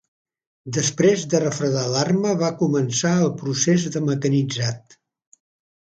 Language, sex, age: Catalan, male, 70-79